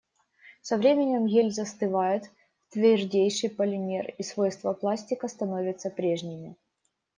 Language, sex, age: Russian, female, 19-29